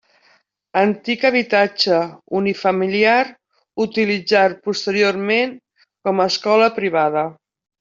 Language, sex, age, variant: Catalan, female, 60-69, Nord-Occidental